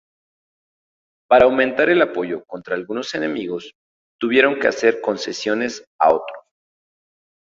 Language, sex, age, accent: Spanish, male, 19-29, México